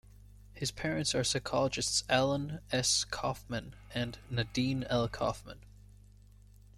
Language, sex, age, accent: English, male, 19-29, United States English